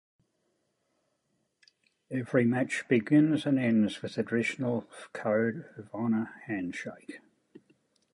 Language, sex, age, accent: English, male, 70-79, Australian English